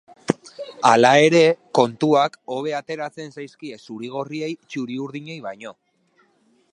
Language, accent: Basque, Mendebalekoa (Araba, Bizkaia, Gipuzkoako mendebaleko herri batzuk)